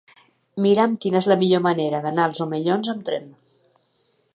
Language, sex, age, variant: Catalan, female, 50-59, Nord-Occidental